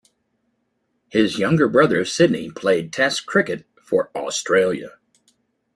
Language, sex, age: English, male, 50-59